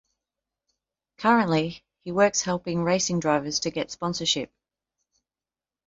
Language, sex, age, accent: English, female, 40-49, Australian English